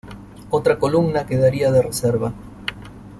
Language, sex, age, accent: Spanish, male, 40-49, Rioplatense: Argentina, Uruguay, este de Bolivia, Paraguay